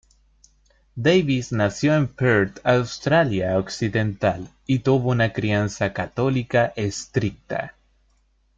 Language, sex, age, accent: Spanish, male, 19-29, España: Centro-Sur peninsular (Madrid, Toledo, Castilla-La Mancha)